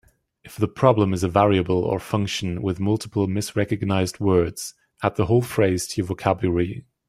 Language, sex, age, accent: English, male, 19-29, England English